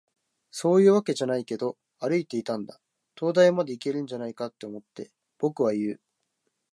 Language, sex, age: Japanese, male, 19-29